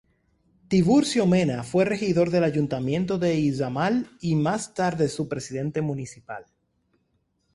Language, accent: Spanish, América central